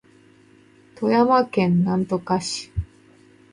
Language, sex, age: Japanese, female, 30-39